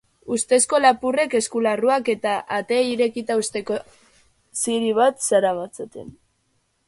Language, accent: Basque, Erdialdekoa edo Nafarra (Gipuzkoa, Nafarroa)